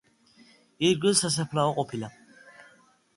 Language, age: Georgian, 19-29